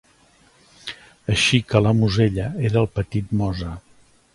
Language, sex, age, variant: Catalan, male, 60-69, Central